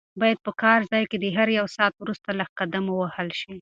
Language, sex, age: Pashto, female, 19-29